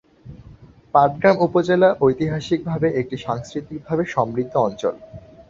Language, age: Bengali, 19-29